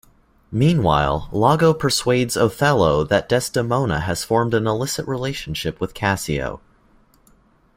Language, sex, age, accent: English, male, 19-29, United States English